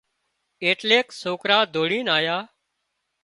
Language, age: Wadiyara Koli, 40-49